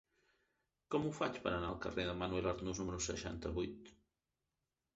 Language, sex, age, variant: Catalan, male, 50-59, Central